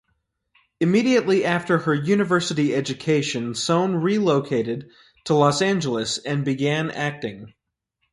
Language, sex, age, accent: English, male, 19-29, United States English